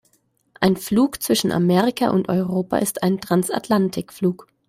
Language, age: German, 19-29